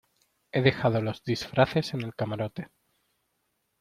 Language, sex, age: Spanish, male, 19-29